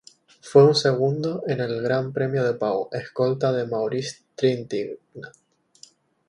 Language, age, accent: Spanish, 19-29, España: Islas Canarias